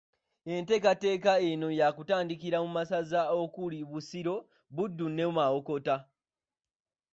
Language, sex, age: Ganda, male, 19-29